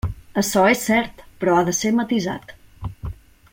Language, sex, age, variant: Catalan, female, 40-49, Central